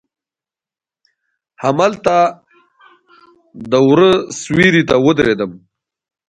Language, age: Pashto, 19-29